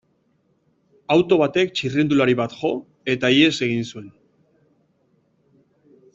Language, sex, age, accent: Basque, male, 40-49, Mendebalekoa (Araba, Bizkaia, Gipuzkoako mendebaleko herri batzuk)